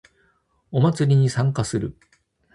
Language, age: Japanese, 40-49